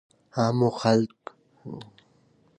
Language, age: Pashto, 30-39